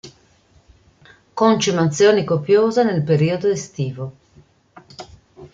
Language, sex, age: Italian, female, 50-59